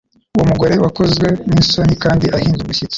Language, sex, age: Kinyarwanda, male, under 19